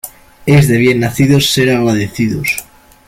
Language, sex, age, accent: Spanish, male, under 19, España: Centro-Sur peninsular (Madrid, Toledo, Castilla-La Mancha)